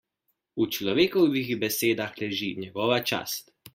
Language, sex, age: Slovenian, male, 19-29